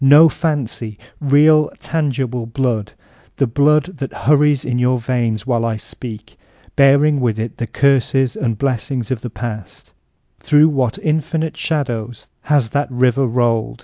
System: none